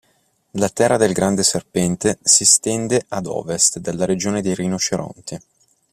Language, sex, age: Italian, male, 30-39